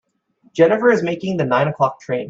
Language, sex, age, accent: English, male, 19-29, United States English